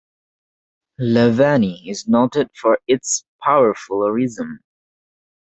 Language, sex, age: English, male, 19-29